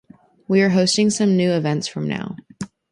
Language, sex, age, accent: English, female, under 19, United States English